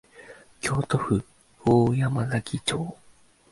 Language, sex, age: Japanese, male, 19-29